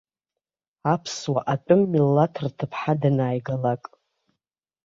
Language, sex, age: Abkhazian, female, 30-39